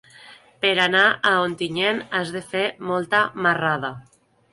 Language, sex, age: Catalan, female, 30-39